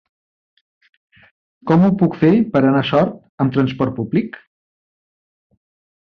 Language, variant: Catalan, Central